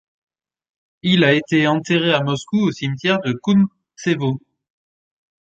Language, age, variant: French, 30-39, Français de métropole